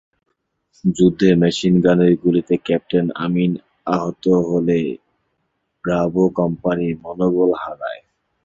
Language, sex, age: Bengali, male, 19-29